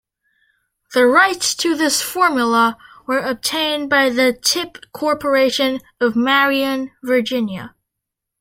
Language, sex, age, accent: English, male, under 19, United States English